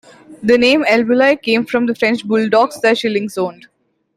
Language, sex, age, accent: English, female, 19-29, India and South Asia (India, Pakistan, Sri Lanka)